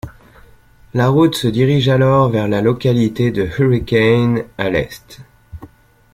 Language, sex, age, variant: French, male, 30-39, Français de métropole